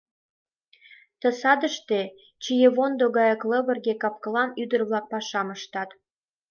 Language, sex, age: Mari, female, 19-29